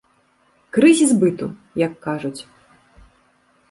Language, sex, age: Belarusian, female, 30-39